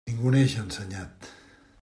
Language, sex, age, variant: Catalan, male, 60-69, Central